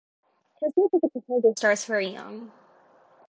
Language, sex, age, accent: English, female, 19-29, United States English